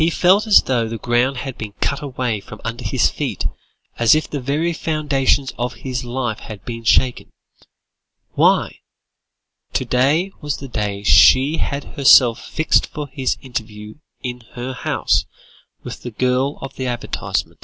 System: none